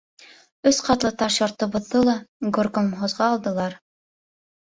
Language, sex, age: Bashkir, female, 19-29